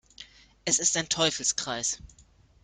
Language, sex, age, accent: German, female, 19-29, Deutschland Deutsch